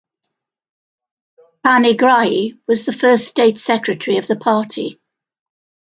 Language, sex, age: English, female, 70-79